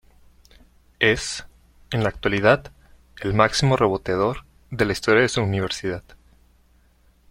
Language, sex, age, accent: Spanish, male, 19-29, México